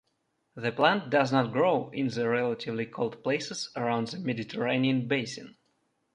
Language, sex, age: English, male, 19-29